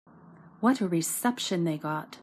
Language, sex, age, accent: English, female, 60-69, United States English